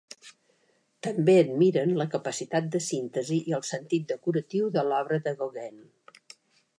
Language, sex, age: Catalan, female, 60-69